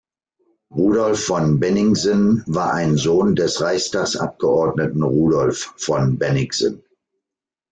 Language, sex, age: German, male, 60-69